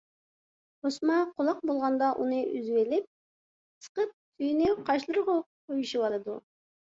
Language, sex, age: Uyghur, female, 19-29